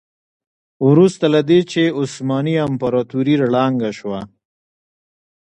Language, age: Pashto, 30-39